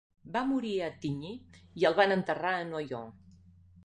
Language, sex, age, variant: Catalan, female, 40-49, Nord-Occidental